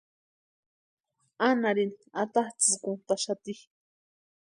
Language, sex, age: Western Highland Purepecha, female, 19-29